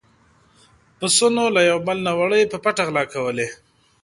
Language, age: Pashto, 30-39